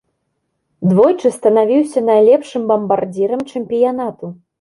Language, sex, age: Belarusian, female, 19-29